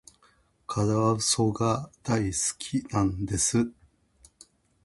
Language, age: Japanese, 60-69